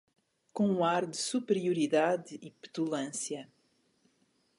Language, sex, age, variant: Portuguese, female, 40-49, Portuguese (Portugal)